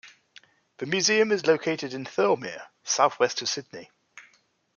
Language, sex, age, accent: English, male, 19-29, England English